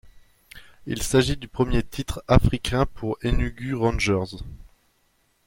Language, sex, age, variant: French, male, 19-29, Français de métropole